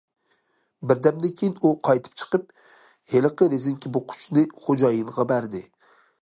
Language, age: Uyghur, 30-39